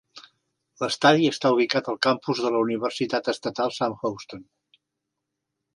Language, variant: Catalan, Central